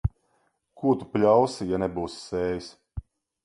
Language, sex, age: Latvian, male, 40-49